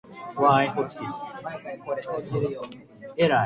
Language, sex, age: Japanese, female, 19-29